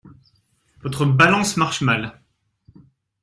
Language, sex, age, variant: French, male, 30-39, Français de métropole